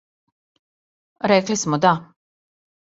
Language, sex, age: Serbian, female, 50-59